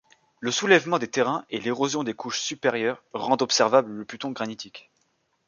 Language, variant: French, Français de métropole